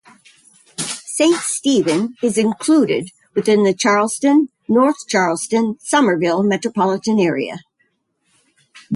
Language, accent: English, United States English